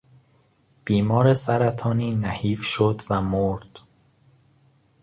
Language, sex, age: Persian, male, 19-29